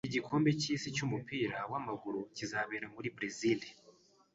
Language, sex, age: Kinyarwanda, male, 19-29